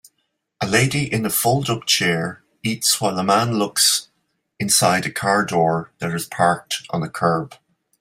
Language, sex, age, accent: English, male, 50-59, Irish English